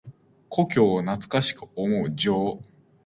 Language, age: Japanese, 19-29